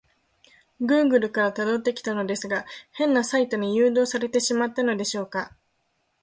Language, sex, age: Japanese, female, 19-29